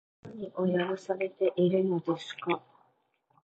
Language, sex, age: Japanese, female, 19-29